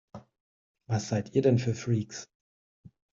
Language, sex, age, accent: German, male, 40-49, Deutschland Deutsch